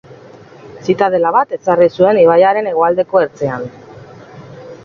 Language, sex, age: Basque, female, 40-49